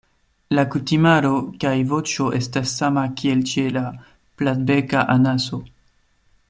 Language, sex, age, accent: Esperanto, male, 19-29, Internacia